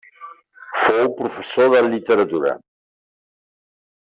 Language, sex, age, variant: Catalan, male, 70-79, Central